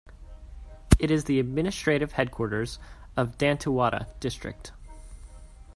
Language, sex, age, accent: English, male, 19-29, United States English